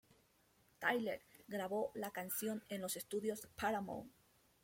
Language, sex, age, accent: Spanish, female, 19-29, Andino-Pacífico: Colombia, Perú, Ecuador, oeste de Bolivia y Venezuela andina